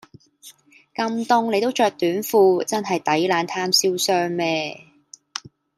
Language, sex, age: Cantonese, female, 19-29